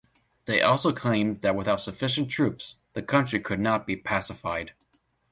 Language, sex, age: English, male, 19-29